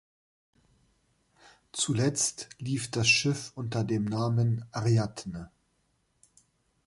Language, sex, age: German, male, 40-49